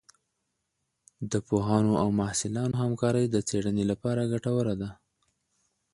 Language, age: Pashto, 30-39